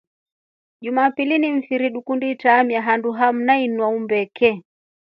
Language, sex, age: Rombo, female, 40-49